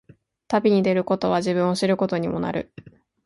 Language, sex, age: Japanese, female, 19-29